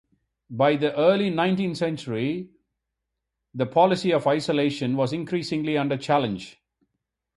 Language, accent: English, India and South Asia (India, Pakistan, Sri Lanka)